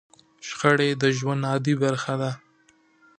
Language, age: Pashto, 19-29